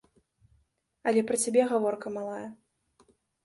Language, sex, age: Belarusian, female, 19-29